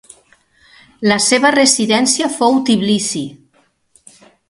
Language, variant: Catalan, Nord-Occidental